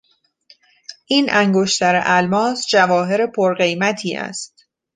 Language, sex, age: Persian, female, 30-39